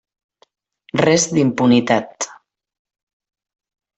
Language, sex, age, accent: Catalan, female, 30-39, valencià